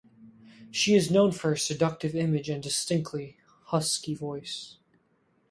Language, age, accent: English, under 19, United States English